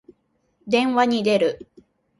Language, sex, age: Japanese, female, 19-29